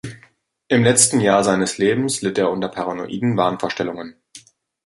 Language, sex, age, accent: German, male, 19-29, Deutschland Deutsch